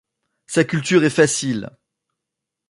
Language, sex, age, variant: French, male, 30-39, Français de métropole